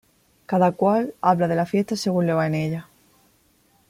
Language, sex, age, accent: Spanish, female, 19-29, España: Sur peninsular (Andalucia, Extremadura, Murcia)